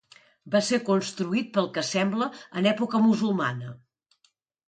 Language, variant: Catalan, Nord-Occidental